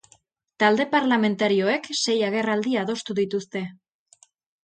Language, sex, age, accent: Basque, female, 19-29, Erdialdekoa edo Nafarra (Gipuzkoa, Nafarroa)